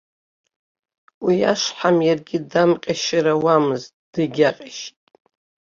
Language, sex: Abkhazian, female